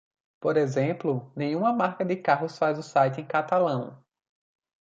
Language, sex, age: Portuguese, male, 19-29